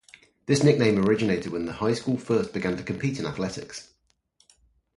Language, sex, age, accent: English, male, 30-39, England English